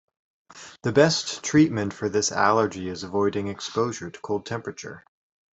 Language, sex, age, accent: English, male, 30-39, United States English